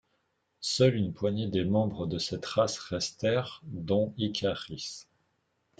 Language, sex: French, male